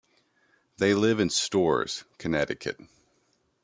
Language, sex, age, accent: English, male, 30-39, United States English